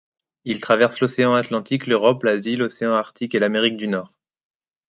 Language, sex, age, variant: French, male, 19-29, Français de métropole